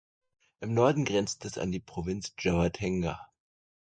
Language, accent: German, Deutschland Deutsch